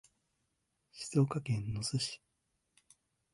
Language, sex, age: Japanese, male, 19-29